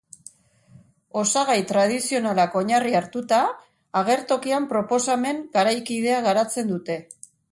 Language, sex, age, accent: Basque, female, 40-49, Mendebalekoa (Araba, Bizkaia, Gipuzkoako mendebaleko herri batzuk)